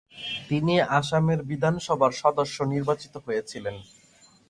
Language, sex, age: Bengali, male, 19-29